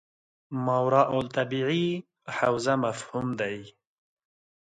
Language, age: Pashto, 30-39